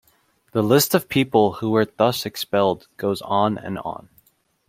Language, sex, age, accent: English, male, under 19, United States English